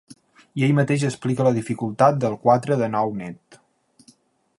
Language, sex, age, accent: Catalan, male, 19-29, balear; valencià